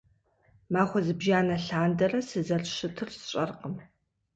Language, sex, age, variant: Kabardian, female, 40-49, Адыгэбзэ (Къэбэрдей, Кирил, Урысей)